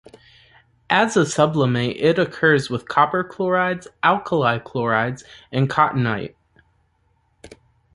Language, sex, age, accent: English, male, 19-29, United States English